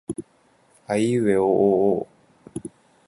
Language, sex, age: Japanese, male, 19-29